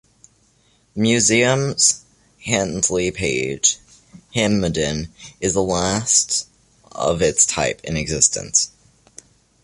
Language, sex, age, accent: English, male, under 19, United States English